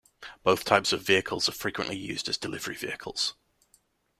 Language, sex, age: English, male, 19-29